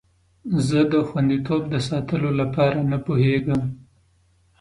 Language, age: Pashto, 19-29